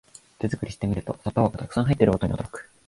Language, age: Japanese, 19-29